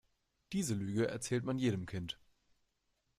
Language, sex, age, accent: German, male, 19-29, Deutschland Deutsch